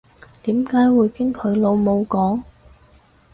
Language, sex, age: Cantonese, female, 30-39